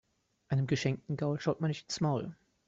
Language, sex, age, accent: German, male, 19-29, Deutschland Deutsch